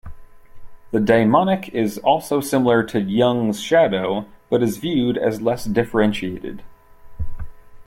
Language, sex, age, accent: English, male, 30-39, United States English